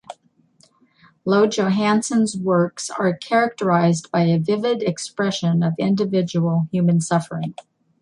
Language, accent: English, United States English